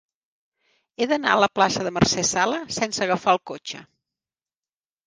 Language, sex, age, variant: Catalan, female, 50-59, Central